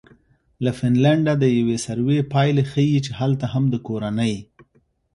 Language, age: Pashto, 30-39